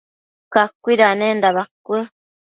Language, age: Matsés, 30-39